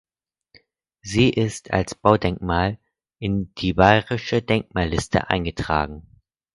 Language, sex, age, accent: German, male, under 19, Deutschland Deutsch